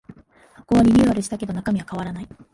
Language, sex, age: Japanese, female, 19-29